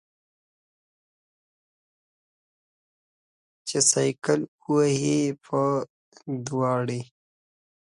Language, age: Pashto, 19-29